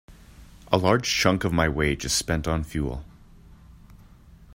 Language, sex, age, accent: English, male, 19-29, United States English